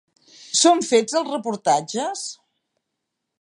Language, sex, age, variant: Catalan, female, 50-59, Central